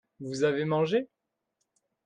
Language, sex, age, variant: French, male, 40-49, Français de métropole